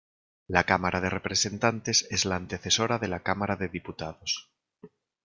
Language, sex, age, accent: Spanish, male, 30-39, España: Norte peninsular (Asturias, Castilla y León, Cantabria, País Vasco, Navarra, Aragón, La Rioja, Guadalajara, Cuenca)